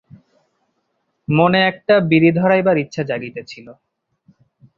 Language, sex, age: Bengali, male, 19-29